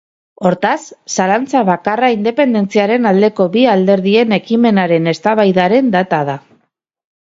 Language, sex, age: Basque, female, 30-39